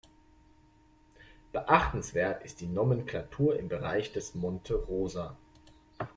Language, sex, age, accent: German, male, 19-29, Deutschland Deutsch